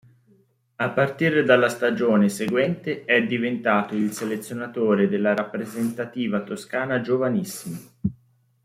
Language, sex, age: Italian, male, 30-39